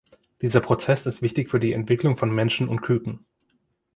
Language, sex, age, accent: German, male, 19-29, Deutschland Deutsch